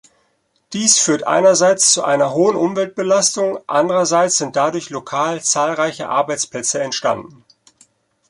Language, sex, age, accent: German, male, 40-49, Deutschland Deutsch